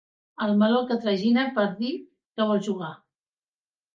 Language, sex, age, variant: Catalan, female, 50-59, Central